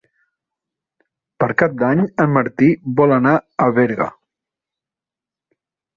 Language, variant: Catalan, Central